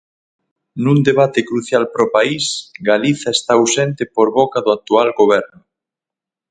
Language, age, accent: Galician, 30-39, Oriental (común en zona oriental); Normativo (estándar)